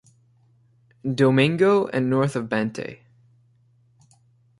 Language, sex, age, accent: English, male, 19-29, Canadian English